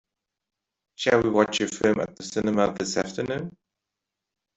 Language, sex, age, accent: English, male, 40-49, United States English